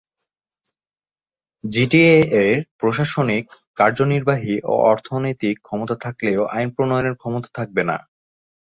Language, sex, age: Bengali, male, 19-29